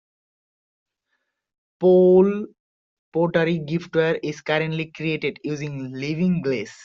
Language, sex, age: English, male, under 19